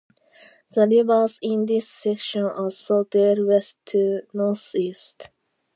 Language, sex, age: English, female, under 19